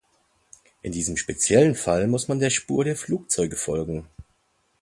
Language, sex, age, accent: German, male, 40-49, Deutschland Deutsch